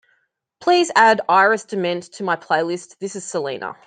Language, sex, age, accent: English, female, 30-39, Australian English